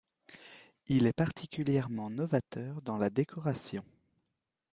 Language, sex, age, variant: French, male, 30-39, Français de métropole